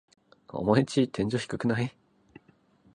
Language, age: Japanese, 19-29